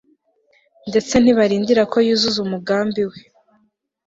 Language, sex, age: Kinyarwanda, female, 19-29